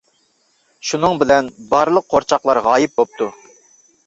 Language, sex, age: Uyghur, male, 40-49